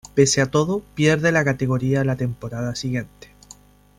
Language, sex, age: Spanish, male, 19-29